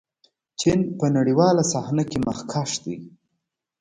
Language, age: Pashto, 19-29